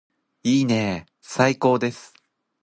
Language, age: Japanese, under 19